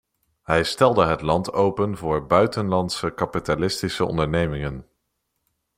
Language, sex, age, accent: Dutch, male, under 19, Nederlands Nederlands